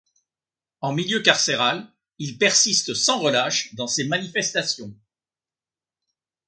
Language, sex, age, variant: French, male, 60-69, Français de métropole